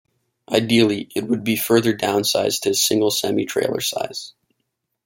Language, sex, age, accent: English, male, 19-29, Canadian English